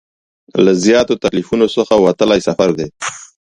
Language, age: Pashto, 40-49